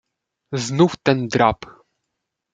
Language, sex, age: Polish, male, 19-29